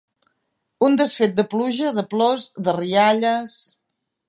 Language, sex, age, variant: Catalan, female, 50-59, Central